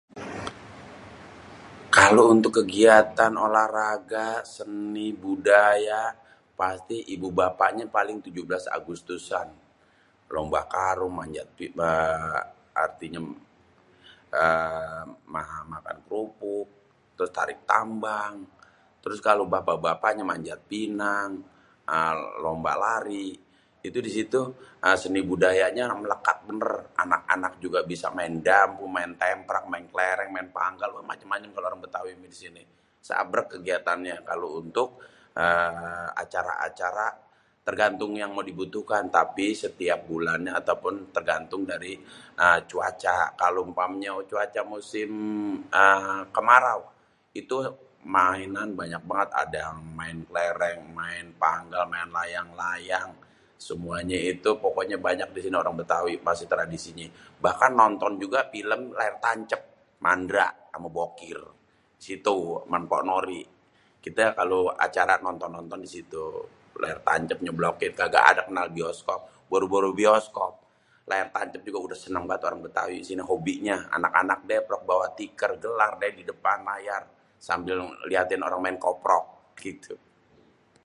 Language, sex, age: Betawi, male, 40-49